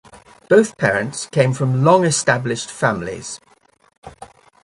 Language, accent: English, England English